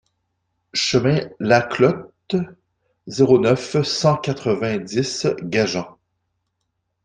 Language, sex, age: French, male, 40-49